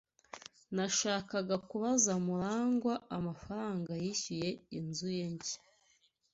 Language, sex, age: Kinyarwanda, female, 19-29